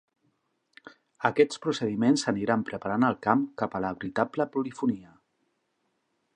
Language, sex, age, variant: Catalan, male, 40-49, Central